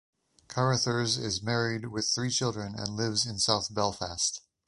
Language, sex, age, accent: English, male, 30-39, United States English